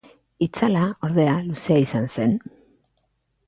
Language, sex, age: Basque, female, 40-49